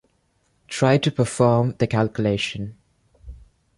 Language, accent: English, India and South Asia (India, Pakistan, Sri Lanka)